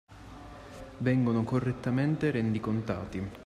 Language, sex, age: Italian, male, 19-29